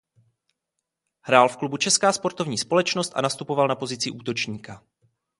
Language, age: Czech, 19-29